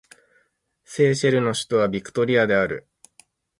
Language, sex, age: Japanese, male, 30-39